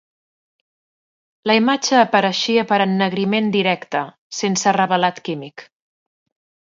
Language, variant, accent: Catalan, Central, central